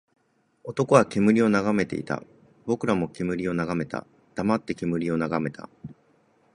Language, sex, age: Japanese, male, 40-49